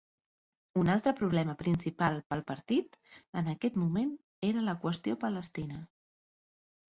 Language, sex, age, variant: Catalan, female, 40-49, Central